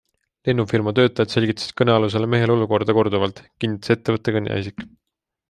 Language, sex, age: Estonian, male, 19-29